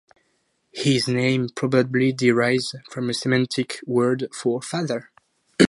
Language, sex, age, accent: English, male, 19-29, French